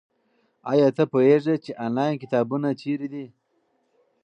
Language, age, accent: Pashto, 30-39, کندهارۍ لهجه